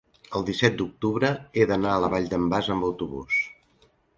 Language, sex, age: Catalan, male, 60-69